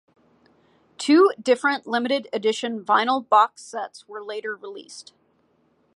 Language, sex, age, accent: English, female, 19-29, United States English